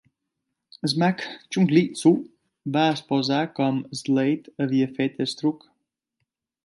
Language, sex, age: Catalan, male, 30-39